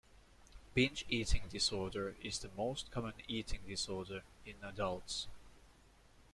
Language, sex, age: English, male, 19-29